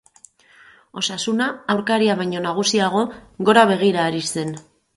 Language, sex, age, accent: Basque, female, 30-39, Mendebalekoa (Araba, Bizkaia, Gipuzkoako mendebaleko herri batzuk)